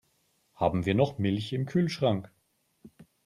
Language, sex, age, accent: German, male, 40-49, Deutschland Deutsch